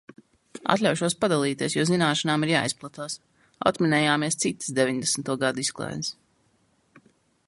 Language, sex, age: Latvian, female, 19-29